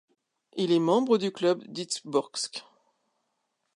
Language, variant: French, Français de métropole